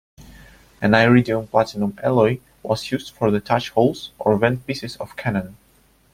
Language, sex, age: English, male, 19-29